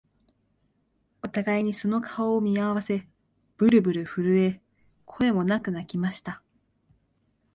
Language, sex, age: Japanese, female, 19-29